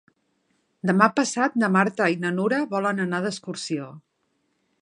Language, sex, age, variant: Catalan, female, 40-49, Central